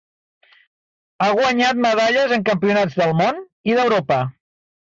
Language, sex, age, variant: Catalan, male, 60-69, Central